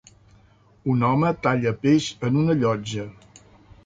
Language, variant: Catalan, Central